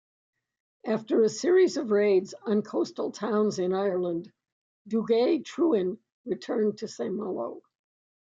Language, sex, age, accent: English, female, 70-79, United States English